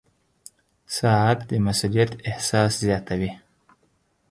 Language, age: Pashto, 30-39